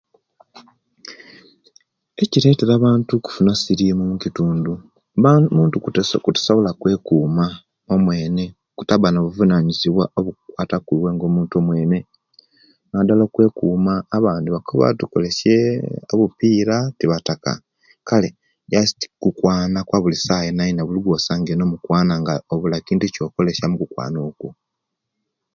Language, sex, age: Kenyi, male, 40-49